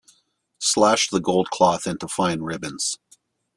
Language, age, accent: English, 40-49, United States English